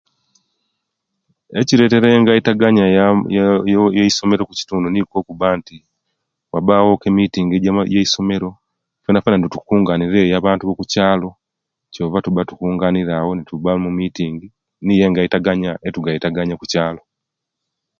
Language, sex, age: Kenyi, male, 50-59